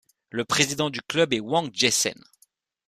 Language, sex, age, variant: French, male, 19-29, Français de métropole